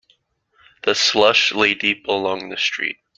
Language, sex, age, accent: English, male, 19-29, United States English